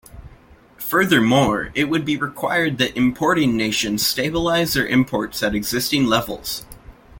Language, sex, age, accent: English, male, under 19, Canadian English